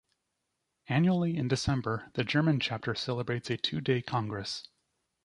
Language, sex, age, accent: English, male, 30-39, United States English